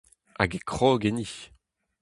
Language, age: Breton, 30-39